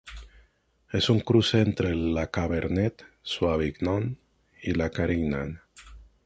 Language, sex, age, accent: Spanish, male, 19-29, Caribe: Cuba, Venezuela, Puerto Rico, República Dominicana, Panamá, Colombia caribeña, México caribeño, Costa del golfo de México